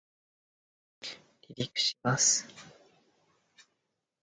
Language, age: Japanese, 19-29